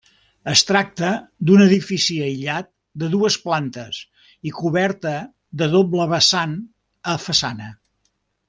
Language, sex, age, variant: Catalan, male, 70-79, Central